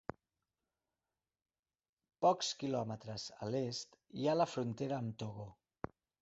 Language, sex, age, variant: Catalan, male, 40-49, Central